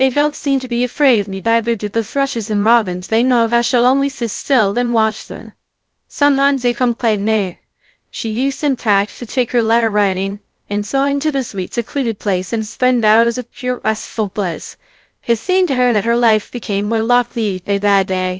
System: TTS, VITS